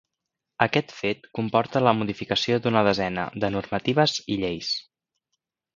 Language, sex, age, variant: Catalan, male, 19-29, Central